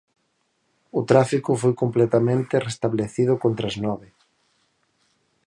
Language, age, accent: Galician, 40-49, Normativo (estándar)